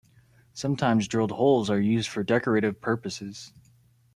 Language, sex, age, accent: English, male, 19-29, United States English